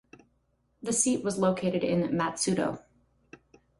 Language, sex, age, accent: English, female, 30-39, United States English